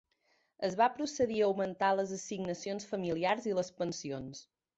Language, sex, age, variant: Catalan, female, 30-39, Central